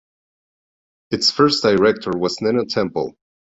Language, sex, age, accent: English, male, 30-39, United States English